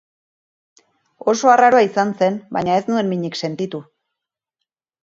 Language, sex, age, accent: Basque, female, 40-49, Erdialdekoa edo Nafarra (Gipuzkoa, Nafarroa)